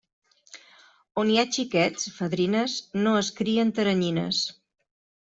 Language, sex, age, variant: Catalan, female, 40-49, Central